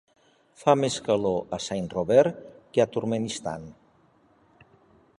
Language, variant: Catalan, Central